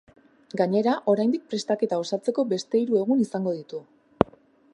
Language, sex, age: Basque, female, 19-29